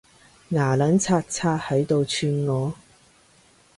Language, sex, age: Cantonese, female, 30-39